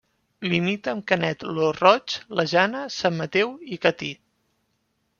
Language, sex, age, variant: Catalan, male, 19-29, Central